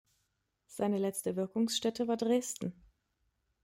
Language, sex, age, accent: German, female, 30-39, Deutschland Deutsch